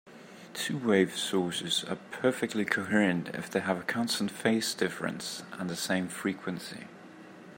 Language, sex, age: English, male, 30-39